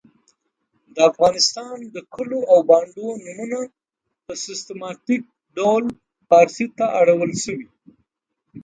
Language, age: Pashto, 50-59